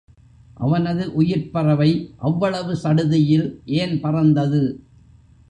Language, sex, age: Tamil, male, 70-79